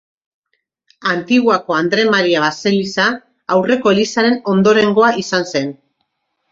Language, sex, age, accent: Basque, female, 50-59, Mendebalekoa (Araba, Bizkaia, Gipuzkoako mendebaleko herri batzuk)